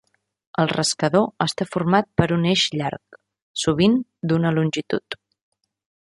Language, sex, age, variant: Catalan, female, 30-39, Central